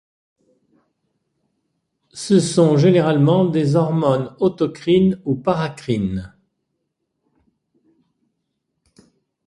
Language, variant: French, Français de métropole